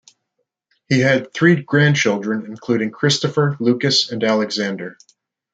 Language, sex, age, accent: English, male, 19-29, United States English